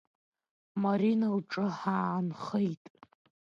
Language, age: Abkhazian, under 19